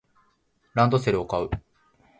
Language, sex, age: Japanese, male, 19-29